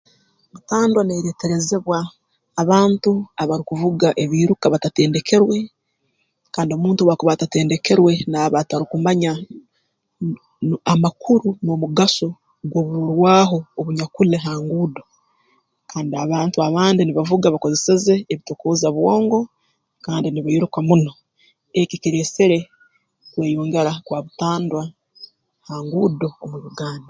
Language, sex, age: Tooro, female, 19-29